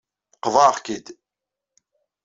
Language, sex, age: Kabyle, male, 40-49